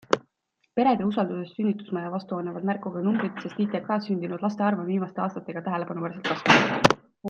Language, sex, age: Estonian, female, 19-29